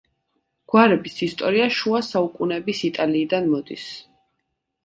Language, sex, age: Georgian, female, 19-29